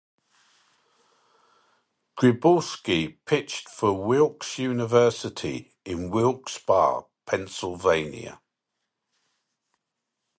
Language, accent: English, England English